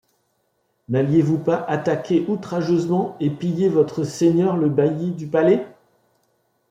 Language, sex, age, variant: French, male, 50-59, Français de métropole